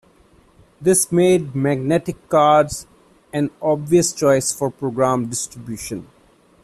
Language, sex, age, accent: English, male, 30-39, India and South Asia (India, Pakistan, Sri Lanka)